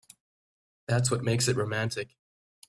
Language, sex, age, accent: English, male, under 19, United States English